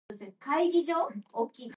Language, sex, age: English, female, 19-29